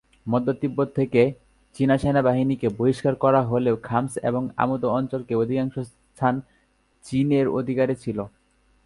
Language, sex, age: Bengali, male, under 19